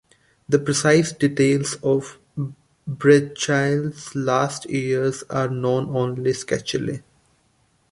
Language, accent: English, India and South Asia (India, Pakistan, Sri Lanka)